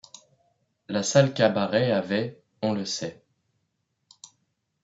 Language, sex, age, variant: French, male, under 19, Français de métropole